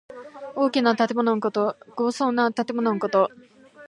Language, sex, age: Japanese, female, 19-29